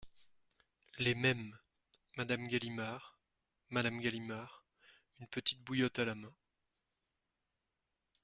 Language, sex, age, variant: French, male, 19-29, Français de métropole